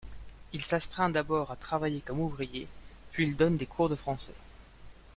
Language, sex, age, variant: French, male, 19-29, Français de métropole